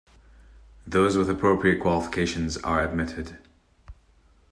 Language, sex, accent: English, male, Scottish English